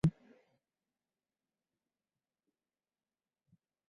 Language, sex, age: Bengali, male, 19-29